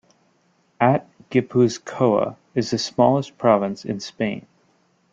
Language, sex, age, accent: English, male, 19-29, United States English